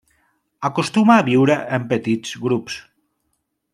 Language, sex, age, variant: Catalan, male, 40-49, Central